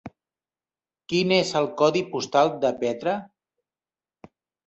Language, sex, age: Catalan, male, 40-49